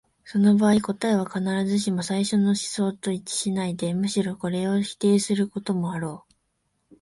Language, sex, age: Japanese, female, 19-29